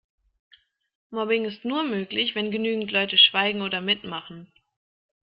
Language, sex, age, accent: German, female, 19-29, Deutschland Deutsch